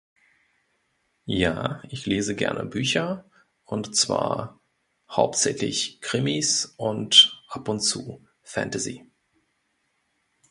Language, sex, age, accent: German, male, 40-49, Deutschland Deutsch